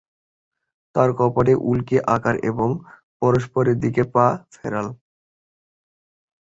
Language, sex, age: Bengali, male, 19-29